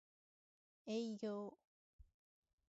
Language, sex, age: Japanese, female, 19-29